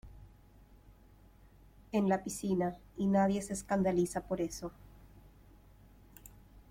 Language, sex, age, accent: Spanish, female, 19-29, Andino-Pacífico: Colombia, Perú, Ecuador, oeste de Bolivia y Venezuela andina